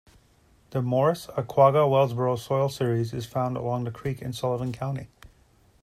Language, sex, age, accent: English, male, 40-49, United States English